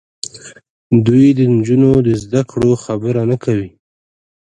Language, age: Pashto, 19-29